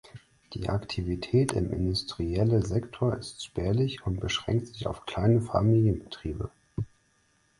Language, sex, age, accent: German, male, 19-29, Deutschland Deutsch